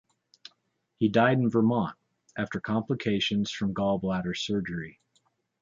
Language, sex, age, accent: English, male, 40-49, United States English